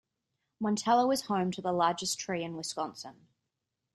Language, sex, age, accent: English, female, 19-29, Australian English